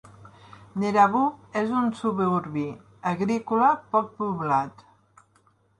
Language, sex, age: Catalan, female, 60-69